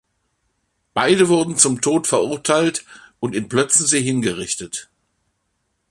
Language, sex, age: German, male, 60-69